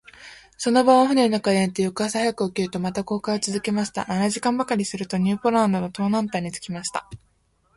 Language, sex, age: Japanese, female, 19-29